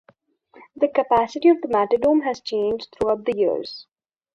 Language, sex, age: English, female, under 19